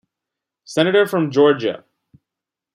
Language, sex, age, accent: English, male, under 19, India and South Asia (India, Pakistan, Sri Lanka)